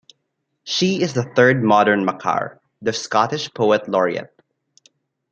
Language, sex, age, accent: English, male, 19-29, Filipino